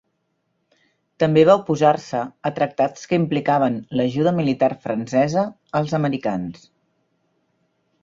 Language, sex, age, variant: Catalan, female, 50-59, Central